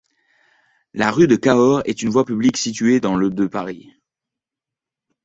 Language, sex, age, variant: French, male, 30-39, Français de métropole